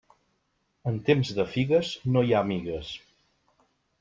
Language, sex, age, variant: Catalan, male, 40-49, Central